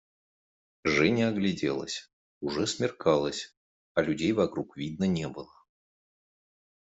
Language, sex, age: Russian, male, 40-49